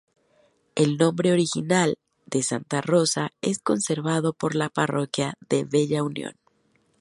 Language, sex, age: Spanish, female, 30-39